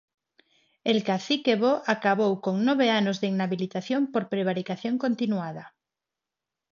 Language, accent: Galician, Neofalante